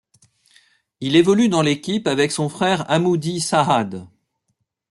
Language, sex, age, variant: French, male, 50-59, Français de métropole